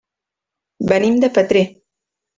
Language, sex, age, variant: Catalan, female, 19-29, Central